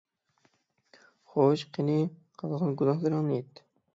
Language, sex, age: Uyghur, male, 19-29